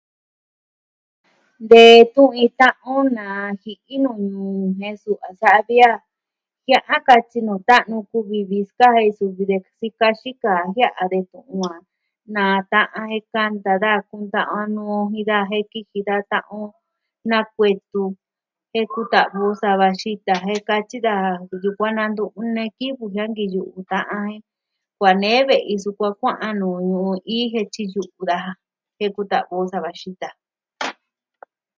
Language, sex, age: Southwestern Tlaxiaco Mixtec, female, 60-69